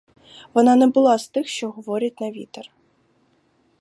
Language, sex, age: Ukrainian, female, 19-29